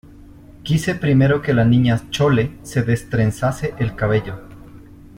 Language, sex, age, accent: Spanish, male, 40-49, Andino-Pacífico: Colombia, Perú, Ecuador, oeste de Bolivia y Venezuela andina